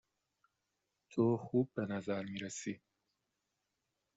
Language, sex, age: Persian, male, 30-39